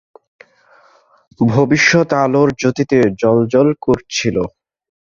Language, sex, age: Bengali, male, 19-29